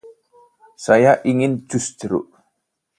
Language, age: Indonesian, 30-39